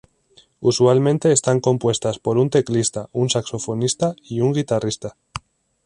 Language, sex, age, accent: Spanish, male, 19-29, España: Norte peninsular (Asturias, Castilla y León, Cantabria, País Vasco, Navarra, Aragón, La Rioja, Guadalajara, Cuenca)